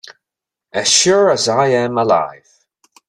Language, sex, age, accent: English, male, 30-39, England English